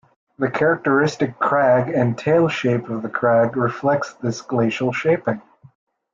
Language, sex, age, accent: English, male, under 19, United States English